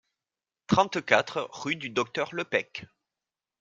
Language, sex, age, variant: French, male, 19-29, Français de métropole